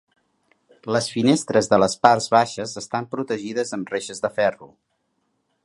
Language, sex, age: Catalan, male, 60-69